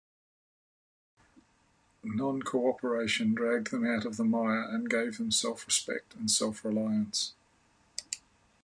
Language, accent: English, Australian English